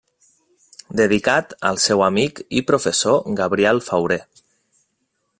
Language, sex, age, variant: Catalan, male, 30-39, Nord-Occidental